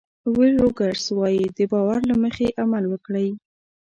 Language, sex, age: Pashto, female, under 19